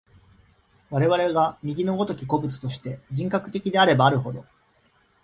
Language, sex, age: Japanese, male, 30-39